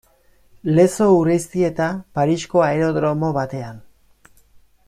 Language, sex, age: Basque, male, 40-49